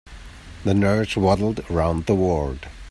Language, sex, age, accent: English, male, 30-39, England English